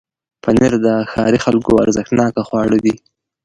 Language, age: Pashto, 19-29